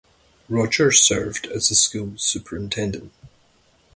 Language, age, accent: English, 19-29, Scottish English